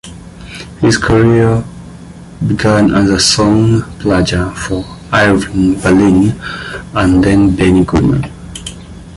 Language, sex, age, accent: English, male, 19-29, Southern African (South Africa, Zimbabwe, Namibia)